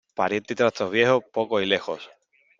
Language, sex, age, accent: Spanish, male, 19-29, España: Sur peninsular (Andalucia, Extremadura, Murcia)